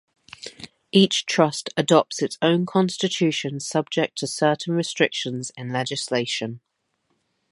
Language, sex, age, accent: English, female, 30-39, England English